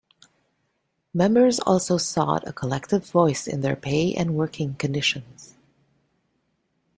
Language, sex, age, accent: English, female, 50-59, Canadian English